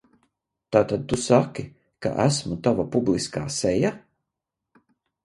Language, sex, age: Latvian, male, 50-59